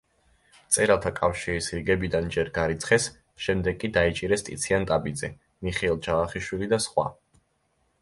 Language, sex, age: Georgian, male, 19-29